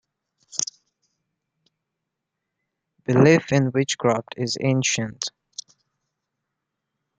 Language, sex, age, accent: English, male, 19-29, India and South Asia (India, Pakistan, Sri Lanka)